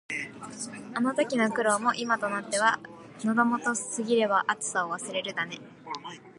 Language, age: Japanese, 19-29